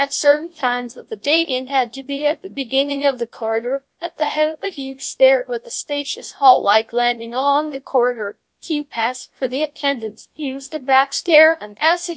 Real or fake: fake